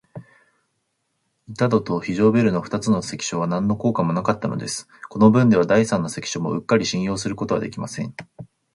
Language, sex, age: Japanese, male, 19-29